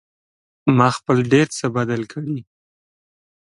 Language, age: Pashto, 19-29